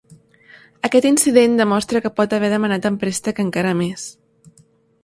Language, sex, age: Catalan, female, 19-29